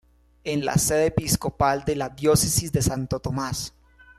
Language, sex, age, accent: Spanish, male, 19-29, Caribe: Cuba, Venezuela, Puerto Rico, República Dominicana, Panamá, Colombia caribeña, México caribeño, Costa del golfo de México